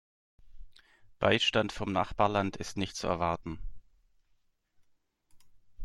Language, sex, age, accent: German, male, 30-39, Deutschland Deutsch